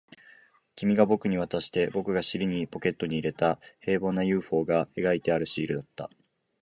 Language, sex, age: Japanese, male, 19-29